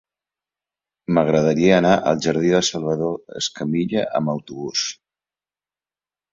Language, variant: Catalan, Central